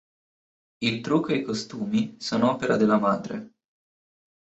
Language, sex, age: Italian, male, 19-29